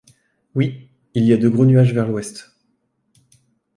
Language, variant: French, Français de métropole